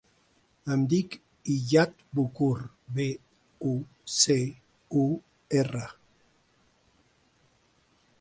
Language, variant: Catalan, Central